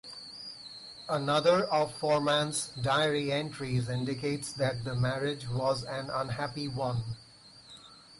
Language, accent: English, India and South Asia (India, Pakistan, Sri Lanka)